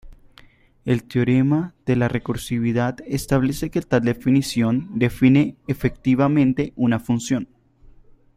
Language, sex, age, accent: Spanish, male, under 19, Andino-Pacífico: Colombia, Perú, Ecuador, oeste de Bolivia y Venezuela andina